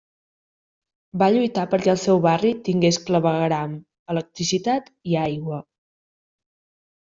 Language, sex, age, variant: Catalan, female, 19-29, Central